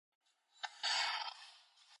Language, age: Korean, 19-29